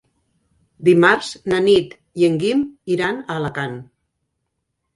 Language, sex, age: Catalan, female, 60-69